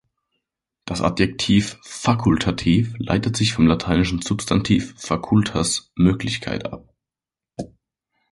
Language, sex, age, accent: German, male, 19-29, Deutschland Deutsch